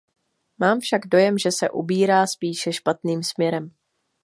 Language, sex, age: Czech, female, 19-29